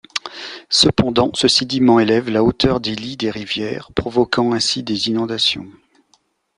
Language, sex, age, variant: French, male, 50-59, Français de métropole